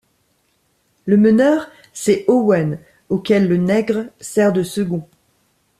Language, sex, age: French, female, 40-49